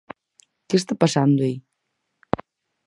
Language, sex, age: Galician, female, 19-29